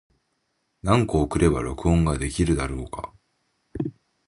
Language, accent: Japanese, 日本人